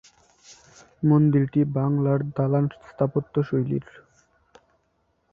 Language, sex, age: Bengali, male, 19-29